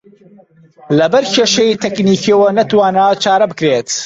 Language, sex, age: Central Kurdish, male, 19-29